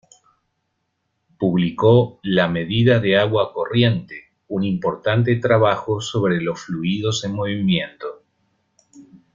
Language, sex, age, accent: Spanish, male, 50-59, Rioplatense: Argentina, Uruguay, este de Bolivia, Paraguay